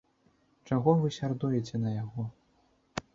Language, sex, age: Belarusian, male, 19-29